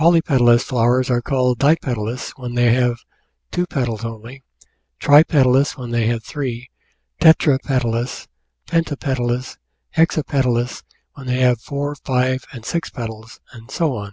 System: none